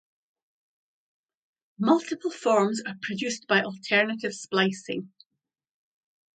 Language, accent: English, Scottish English